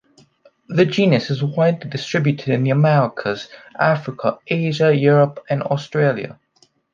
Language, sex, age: English, male, under 19